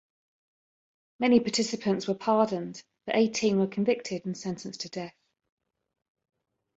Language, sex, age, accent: English, female, 50-59, England English